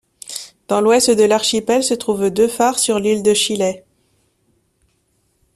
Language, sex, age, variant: French, female, 30-39, Français de métropole